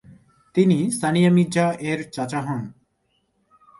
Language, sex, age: Bengali, male, 19-29